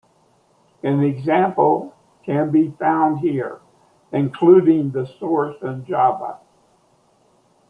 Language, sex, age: English, male, 70-79